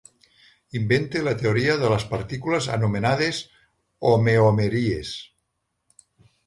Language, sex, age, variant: Catalan, male, 60-69, Central